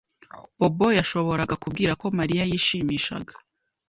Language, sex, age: Kinyarwanda, female, 19-29